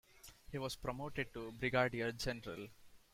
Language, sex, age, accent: English, male, 19-29, India and South Asia (India, Pakistan, Sri Lanka)